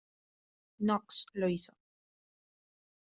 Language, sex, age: Spanish, female, 19-29